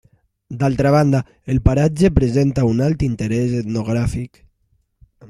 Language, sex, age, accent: Catalan, male, under 19, valencià